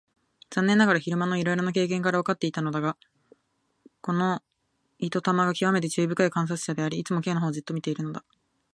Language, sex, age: Japanese, female, 19-29